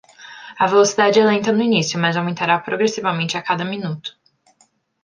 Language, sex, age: Portuguese, female, 19-29